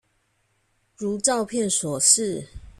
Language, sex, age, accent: Chinese, female, 40-49, 出生地：臺南市